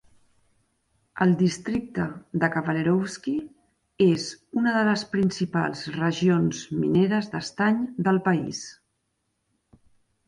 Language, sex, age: Catalan, female, 40-49